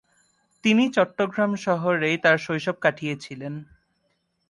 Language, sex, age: Bengali, male, 19-29